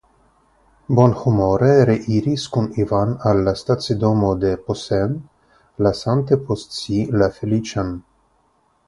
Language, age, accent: Esperanto, 30-39, Internacia